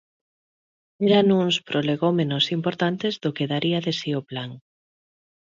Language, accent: Galician, Normativo (estándar)